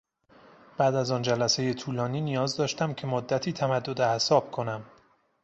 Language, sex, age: Persian, male, 30-39